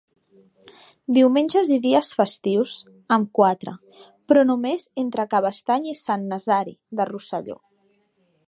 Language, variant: Catalan, Central